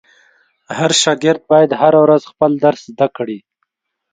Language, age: Pashto, 19-29